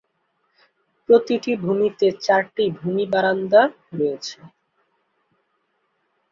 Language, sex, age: Bengali, male, 19-29